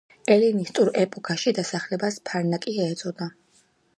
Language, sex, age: Georgian, female, 19-29